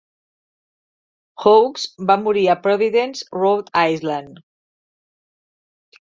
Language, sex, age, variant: Catalan, female, 40-49, Central